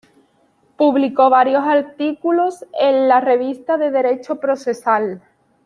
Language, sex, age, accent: Spanish, female, 19-29, España: Sur peninsular (Andalucia, Extremadura, Murcia)